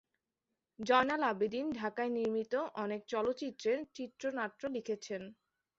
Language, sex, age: Bengali, female, 19-29